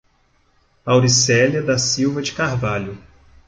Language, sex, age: Portuguese, male, 50-59